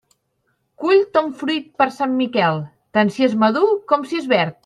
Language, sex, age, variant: Catalan, male, 30-39, Central